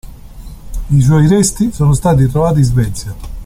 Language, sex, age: Italian, male, 60-69